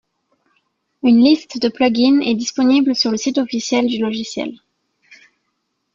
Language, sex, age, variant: French, female, 19-29, Français de métropole